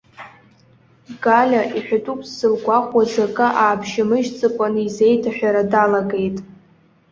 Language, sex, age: Abkhazian, female, under 19